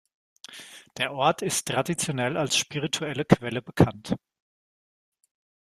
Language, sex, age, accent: German, male, 30-39, Deutschland Deutsch